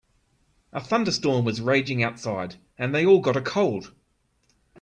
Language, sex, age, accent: English, male, 30-39, Australian English